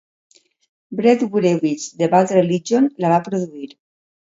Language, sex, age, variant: Catalan, female, 50-59, Valencià meridional